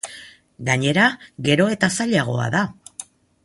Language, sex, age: Basque, female, 50-59